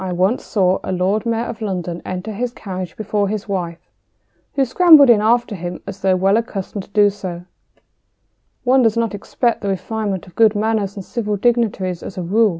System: none